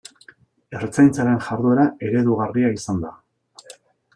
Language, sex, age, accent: Basque, male, 40-49, Mendebalekoa (Araba, Bizkaia, Gipuzkoako mendebaleko herri batzuk)